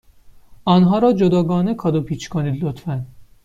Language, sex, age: Persian, male, 19-29